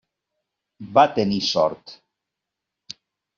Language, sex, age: Catalan, male, 60-69